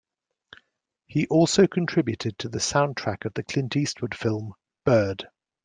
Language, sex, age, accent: English, male, 50-59, England English